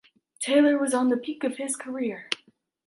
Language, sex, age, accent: English, female, 19-29, United States English